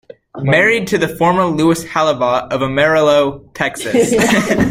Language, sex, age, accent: English, male, under 19, United States English